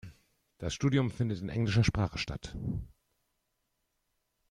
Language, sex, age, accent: German, male, 30-39, Deutschland Deutsch